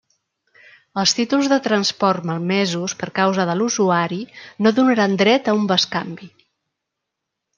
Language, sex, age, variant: Catalan, female, 50-59, Central